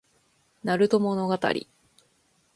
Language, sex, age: Japanese, female, 19-29